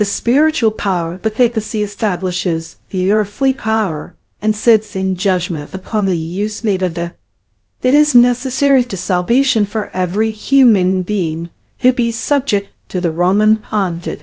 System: TTS, VITS